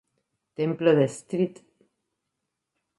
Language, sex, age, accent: Spanish, female, 50-59, Rioplatense: Argentina, Uruguay, este de Bolivia, Paraguay